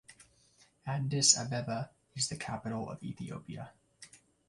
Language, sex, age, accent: English, male, 19-29, United States English